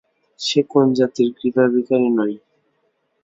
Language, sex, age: Bengali, male, 19-29